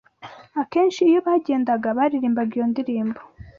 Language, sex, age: Kinyarwanda, female, 19-29